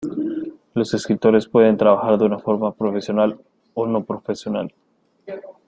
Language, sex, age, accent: Spanish, male, 19-29, América central